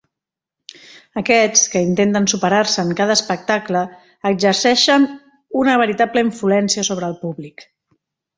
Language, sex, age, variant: Catalan, female, 30-39, Central